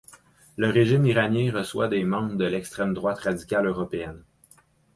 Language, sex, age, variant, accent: French, male, 30-39, Français d'Amérique du Nord, Français du Canada